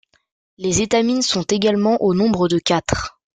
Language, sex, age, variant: French, male, under 19, Français de métropole